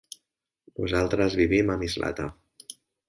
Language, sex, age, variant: Catalan, male, 50-59, Central